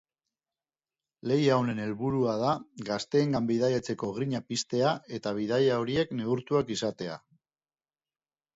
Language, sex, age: Basque, male, 40-49